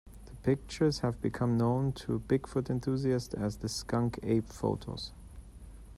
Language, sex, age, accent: English, male, 40-49, England English